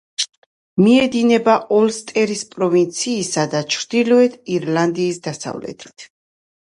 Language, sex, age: Georgian, female, 30-39